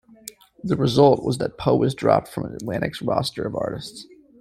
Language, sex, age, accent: English, male, 30-39, United States English